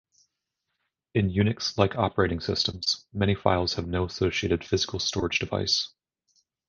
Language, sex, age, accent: English, male, 30-39, United States English